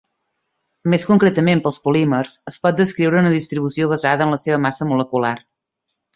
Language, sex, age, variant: Catalan, female, 30-39, Central